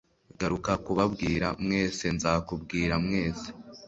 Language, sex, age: Kinyarwanda, male, under 19